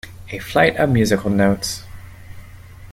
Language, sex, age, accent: English, male, 30-39, United States English